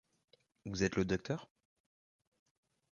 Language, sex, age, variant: French, male, 19-29, Français de métropole